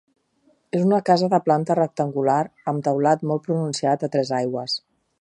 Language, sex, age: Catalan, female, 50-59